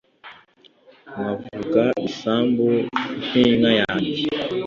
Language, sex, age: Kinyarwanda, male, under 19